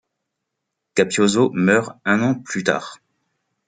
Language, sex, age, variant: French, male, 40-49, Français de métropole